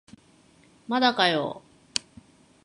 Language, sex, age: Japanese, female, 30-39